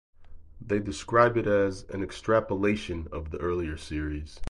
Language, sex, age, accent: English, male, 40-49, United States English